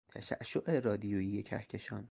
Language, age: Persian, 19-29